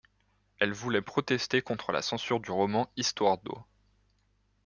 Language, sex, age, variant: French, male, 19-29, Français de métropole